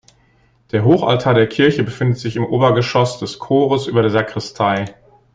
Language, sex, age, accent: German, male, 50-59, Deutschland Deutsch